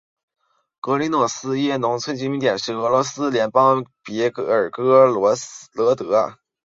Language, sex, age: Chinese, male, 19-29